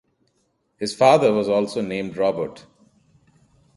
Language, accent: English, India and South Asia (India, Pakistan, Sri Lanka)